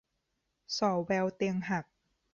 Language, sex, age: Thai, female, 30-39